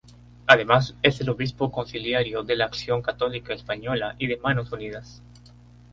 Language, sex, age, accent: Spanish, male, 19-29, Andino-Pacífico: Colombia, Perú, Ecuador, oeste de Bolivia y Venezuela andina